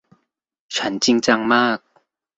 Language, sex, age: Thai, male, 19-29